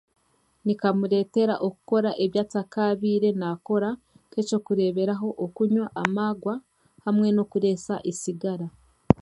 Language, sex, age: Chiga, female, 19-29